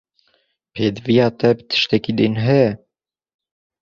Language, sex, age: Kurdish, male, 19-29